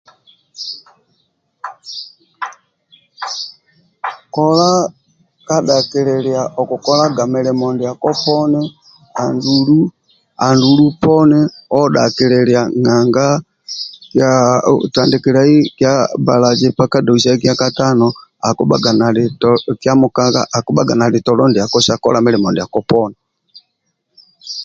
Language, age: Amba (Uganda), 50-59